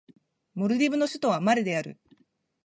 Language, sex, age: Japanese, female, 19-29